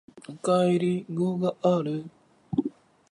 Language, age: Japanese, 19-29